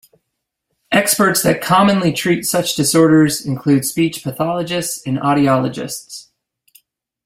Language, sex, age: English, male, 40-49